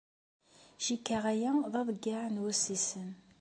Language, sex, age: Kabyle, female, 30-39